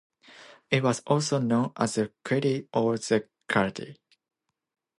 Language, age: English, 19-29